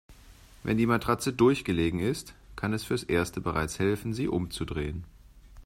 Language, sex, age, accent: German, male, 40-49, Deutschland Deutsch